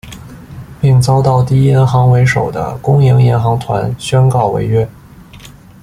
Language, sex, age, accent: Chinese, male, 19-29, 出生地：北京市